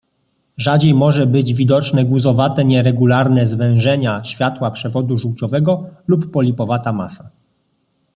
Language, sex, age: Polish, male, 30-39